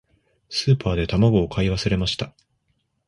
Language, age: Japanese, under 19